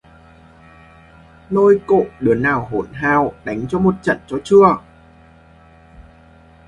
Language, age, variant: Vietnamese, 19-29, Hà Nội